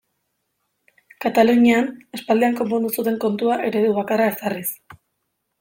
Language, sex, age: Basque, female, 19-29